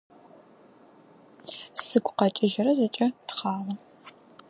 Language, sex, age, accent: Adyghe, female, 19-29, Кıэмгуй (Çemguy)